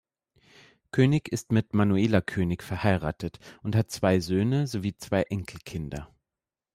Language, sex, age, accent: German, male, 30-39, Deutschland Deutsch